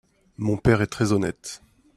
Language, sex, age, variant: French, male, 30-39, Français de métropole